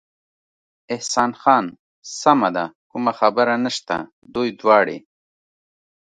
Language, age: Pashto, 30-39